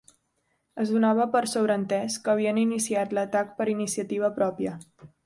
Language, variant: Catalan, Central